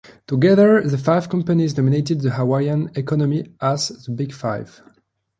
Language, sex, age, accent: English, male, 19-29, United States English